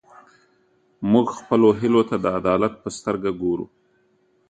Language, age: Pashto, 50-59